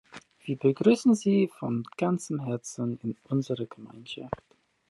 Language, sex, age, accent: German, male, 19-29, Britisches Deutsch